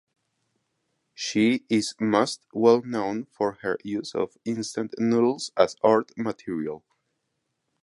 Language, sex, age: English, male, 19-29